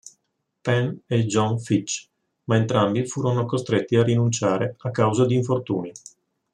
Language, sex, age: Italian, male, 50-59